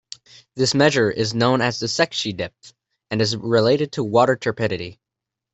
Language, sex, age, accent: English, male, under 19, United States English